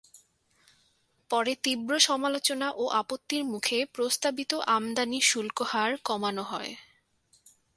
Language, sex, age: Bengali, female, 19-29